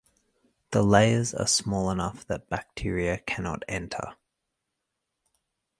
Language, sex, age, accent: English, male, 30-39, Australian English